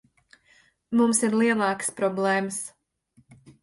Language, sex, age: Latvian, female, 30-39